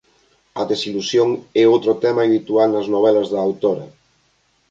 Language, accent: Galician, Normativo (estándar)